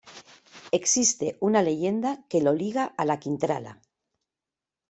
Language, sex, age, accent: Spanish, female, 50-59, España: Norte peninsular (Asturias, Castilla y León, Cantabria, País Vasco, Navarra, Aragón, La Rioja, Guadalajara, Cuenca)